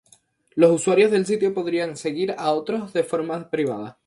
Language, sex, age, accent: Spanish, male, 19-29, España: Islas Canarias